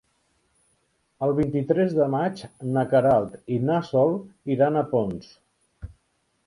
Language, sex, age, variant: Catalan, male, 50-59, Central